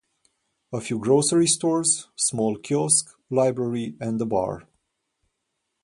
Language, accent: English, United States English